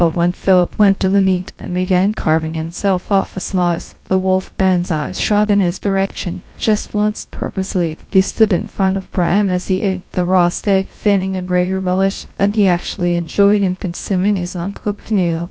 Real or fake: fake